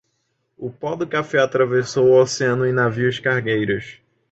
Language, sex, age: Portuguese, male, 19-29